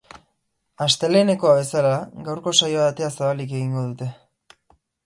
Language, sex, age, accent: Basque, male, 19-29, Erdialdekoa edo Nafarra (Gipuzkoa, Nafarroa)